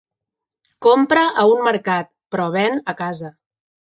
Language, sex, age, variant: Catalan, female, 40-49, Central